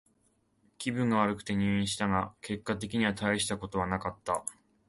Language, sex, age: Japanese, male, 19-29